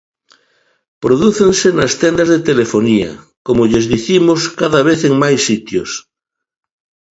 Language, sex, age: Galician, male, 50-59